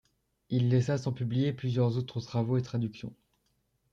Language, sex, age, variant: French, male, under 19, Français de métropole